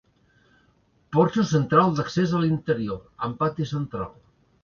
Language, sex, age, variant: Catalan, male, 50-59, Central